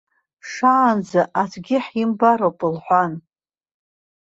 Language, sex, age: Abkhazian, female, 50-59